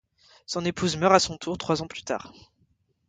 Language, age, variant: French, 30-39, Français de métropole